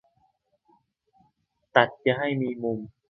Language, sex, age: Thai, male, 19-29